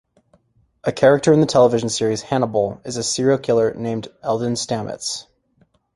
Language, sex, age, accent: English, male, 19-29, United States English